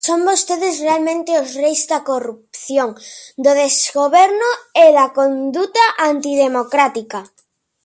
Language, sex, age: Galician, male, 50-59